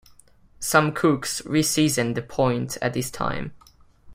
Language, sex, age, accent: English, male, under 19, England English